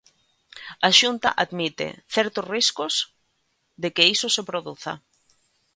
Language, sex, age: Galician, female, 30-39